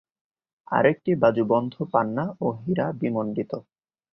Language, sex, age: Bengali, male, 19-29